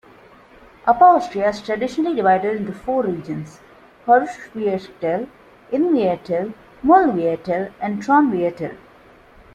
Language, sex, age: English, female, 30-39